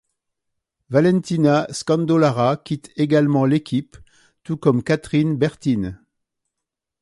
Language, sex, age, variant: French, male, 60-69, Français de métropole